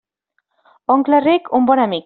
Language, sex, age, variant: Catalan, female, 19-29, Central